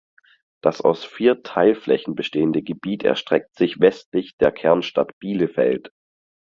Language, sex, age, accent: German, male, 19-29, Deutschland Deutsch